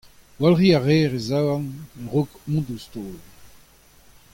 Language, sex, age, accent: Breton, male, 60-69, Kerneveg